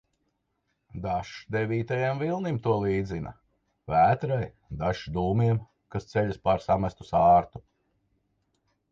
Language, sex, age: Latvian, male, 50-59